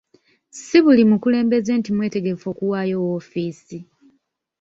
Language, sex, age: Ganda, female, 19-29